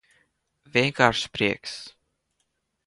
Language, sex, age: Latvian, male, under 19